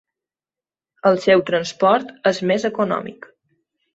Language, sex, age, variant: Catalan, female, 30-39, Balear